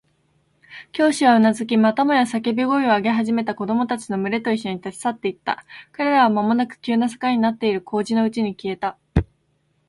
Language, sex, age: Japanese, female, 19-29